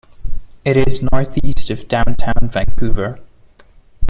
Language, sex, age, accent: English, male, 30-39, India and South Asia (India, Pakistan, Sri Lanka)